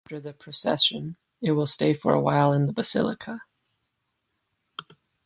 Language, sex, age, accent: English, male, 19-29, United States English